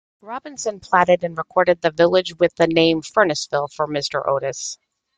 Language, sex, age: English, female, 40-49